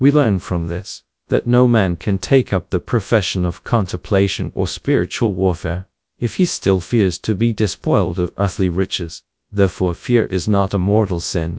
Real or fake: fake